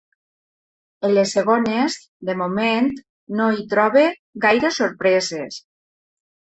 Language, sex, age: Catalan, male, 60-69